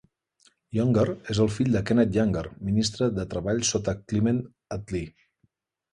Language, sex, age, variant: Catalan, male, 40-49, Central